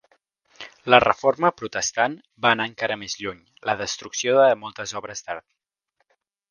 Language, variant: Catalan, Central